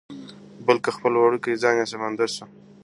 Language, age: Pashto, 19-29